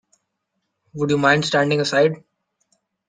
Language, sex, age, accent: English, male, 19-29, India and South Asia (India, Pakistan, Sri Lanka)